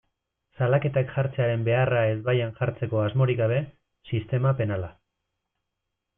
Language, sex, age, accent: Basque, male, 30-39, Erdialdekoa edo Nafarra (Gipuzkoa, Nafarroa)